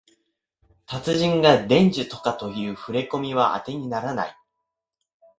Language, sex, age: Japanese, male, 19-29